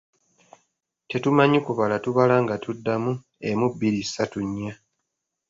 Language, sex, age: Ganda, male, 19-29